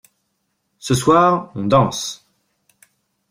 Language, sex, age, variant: French, male, 40-49, Français de métropole